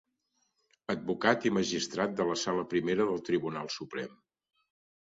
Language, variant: Catalan, Central